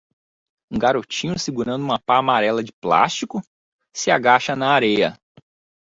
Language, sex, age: Portuguese, male, 19-29